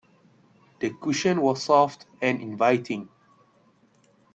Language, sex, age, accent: English, male, 19-29, Malaysian English